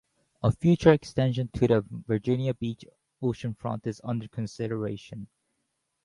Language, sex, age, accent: English, male, 30-39, United States English